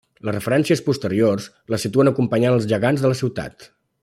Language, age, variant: Catalan, 40-49, Central